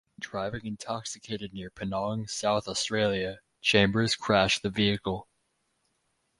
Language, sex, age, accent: English, male, 19-29, United States English